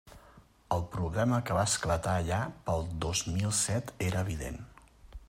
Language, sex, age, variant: Catalan, male, 40-49, Central